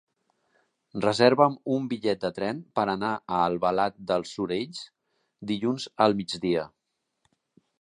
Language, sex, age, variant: Catalan, male, 40-49, Central